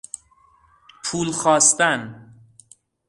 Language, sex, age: Persian, male, 19-29